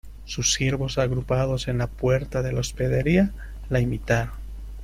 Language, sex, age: Spanish, male, 30-39